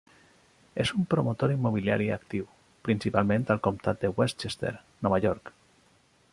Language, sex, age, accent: Catalan, male, 40-49, valencià